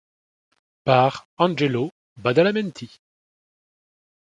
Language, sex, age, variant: French, male, 40-49, Français de métropole